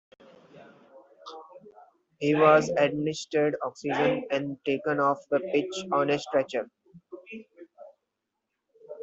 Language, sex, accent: English, male, India and South Asia (India, Pakistan, Sri Lanka)